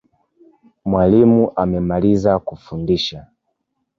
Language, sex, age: Swahili, male, 19-29